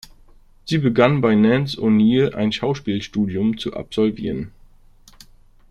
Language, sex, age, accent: German, male, 30-39, Deutschland Deutsch